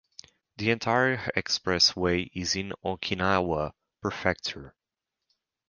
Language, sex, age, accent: English, male, 19-29, United States English